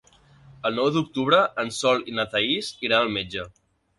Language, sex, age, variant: Catalan, male, 19-29, Central